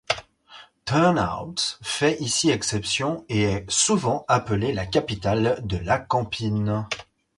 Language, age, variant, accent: French, 19-29, Français d'Europe, Français de Suisse